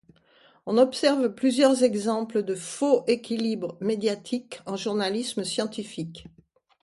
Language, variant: French, Français de métropole